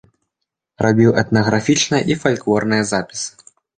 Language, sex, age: Belarusian, male, 19-29